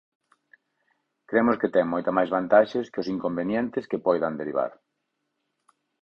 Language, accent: Galician, Central (gheada); Normativo (estándar)